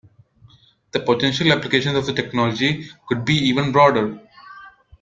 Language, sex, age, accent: English, female, 19-29, India and South Asia (India, Pakistan, Sri Lanka)